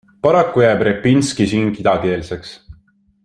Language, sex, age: Estonian, male, 19-29